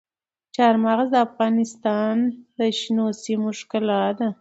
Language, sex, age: Pashto, female, 30-39